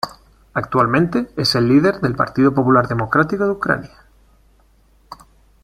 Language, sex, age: Spanish, male, 40-49